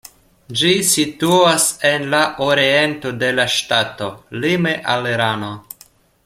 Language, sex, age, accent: Esperanto, male, 19-29, Internacia